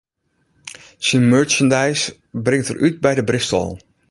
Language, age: Western Frisian, 40-49